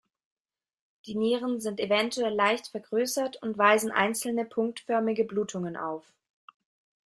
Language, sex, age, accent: German, female, 19-29, Deutschland Deutsch